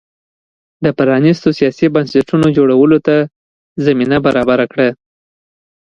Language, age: Pashto, under 19